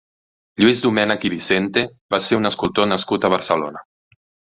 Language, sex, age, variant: Catalan, male, 30-39, Central